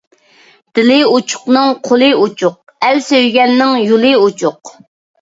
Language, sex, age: Uyghur, female, 19-29